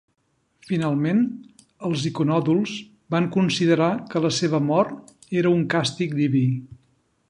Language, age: Catalan, 60-69